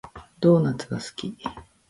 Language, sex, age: Japanese, female, 40-49